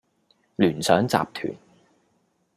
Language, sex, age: Cantonese, male, 19-29